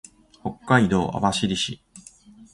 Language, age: Japanese, 40-49